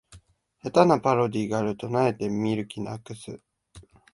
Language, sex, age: Japanese, male, 19-29